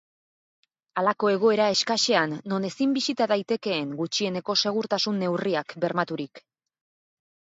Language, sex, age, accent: Basque, female, 19-29, Erdialdekoa edo Nafarra (Gipuzkoa, Nafarroa)